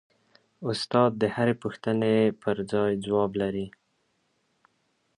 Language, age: Pashto, 19-29